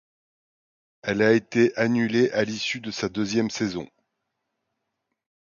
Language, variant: French, Français de métropole